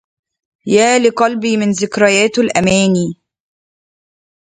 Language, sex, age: Arabic, female, 19-29